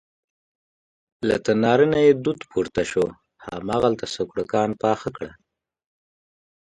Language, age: Pashto, 19-29